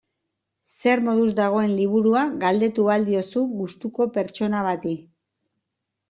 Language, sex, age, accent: Basque, female, 50-59, Mendebalekoa (Araba, Bizkaia, Gipuzkoako mendebaleko herri batzuk)